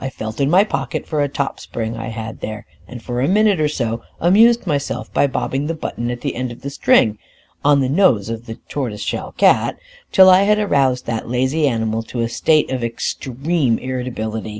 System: none